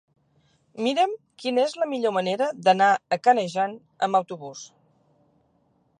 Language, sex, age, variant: Catalan, female, 60-69, Central